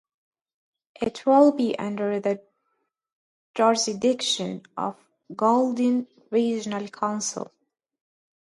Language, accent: English, England English